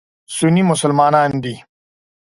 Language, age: Pashto, 40-49